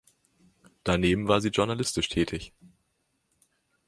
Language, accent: German, Deutschland Deutsch